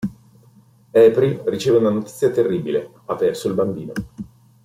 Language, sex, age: Italian, male, 40-49